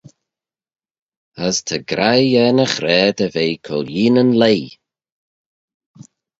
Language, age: Manx, 40-49